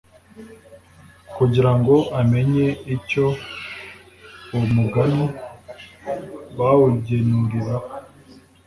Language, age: Kinyarwanda, 19-29